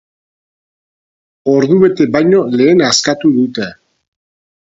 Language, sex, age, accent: Basque, male, 50-59, Mendebalekoa (Araba, Bizkaia, Gipuzkoako mendebaleko herri batzuk)